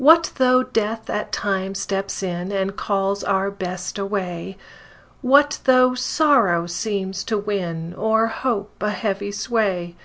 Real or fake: real